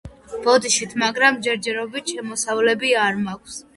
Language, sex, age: Georgian, female, under 19